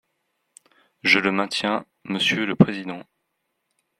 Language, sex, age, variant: French, male, 30-39, Français de métropole